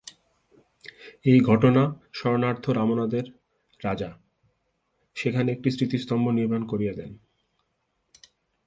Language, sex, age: Bengali, male, 19-29